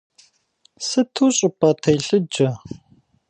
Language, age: Kabardian, 40-49